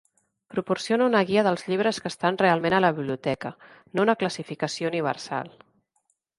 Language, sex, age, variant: Catalan, female, 40-49, Central